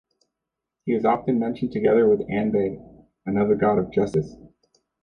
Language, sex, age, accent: English, male, 30-39, United States English